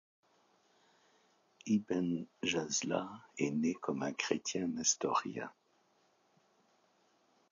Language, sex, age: French, male, 80-89